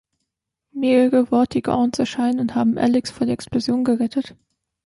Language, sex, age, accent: German, female, 19-29, Deutschland Deutsch